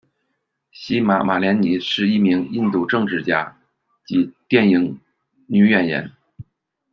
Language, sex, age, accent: Chinese, male, 30-39, 出生地：北京市